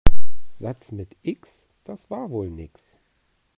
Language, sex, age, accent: German, male, 40-49, Deutschland Deutsch